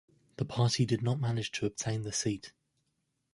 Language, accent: English, England English